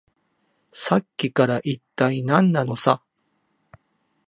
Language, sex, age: Japanese, male, 50-59